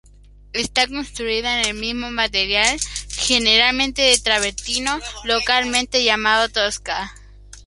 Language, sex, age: Spanish, male, under 19